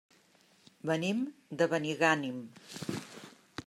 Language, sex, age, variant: Catalan, female, 50-59, Central